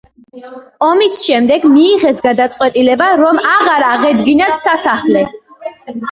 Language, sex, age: Georgian, female, under 19